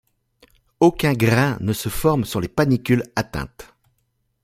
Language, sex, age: French, male, 40-49